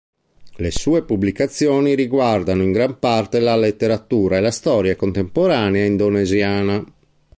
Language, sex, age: Italian, male, 50-59